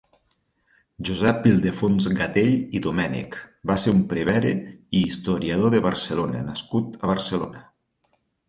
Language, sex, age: Catalan, male, 40-49